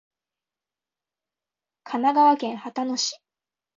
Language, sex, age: Japanese, female, 19-29